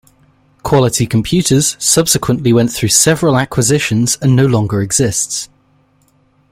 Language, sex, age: English, male, 19-29